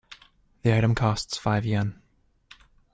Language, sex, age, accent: English, male, 19-29, Canadian English